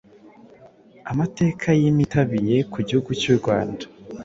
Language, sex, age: Kinyarwanda, male, 19-29